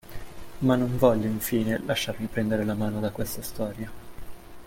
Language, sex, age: Italian, male, 19-29